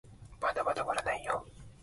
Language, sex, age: Japanese, male, 19-29